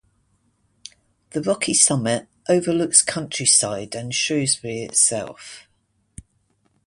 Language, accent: English, England English